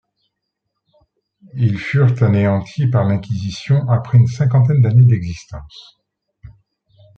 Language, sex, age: French, male, 40-49